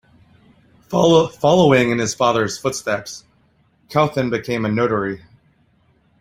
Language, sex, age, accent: English, male, 30-39, United States English